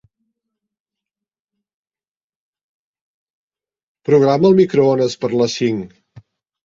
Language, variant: Catalan, Central